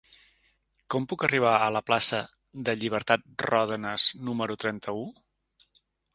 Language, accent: Catalan, central; septentrional